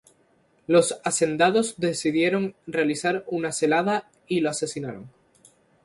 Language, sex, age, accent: Spanish, male, 19-29, España: Islas Canarias